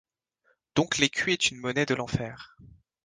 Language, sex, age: French, male, 19-29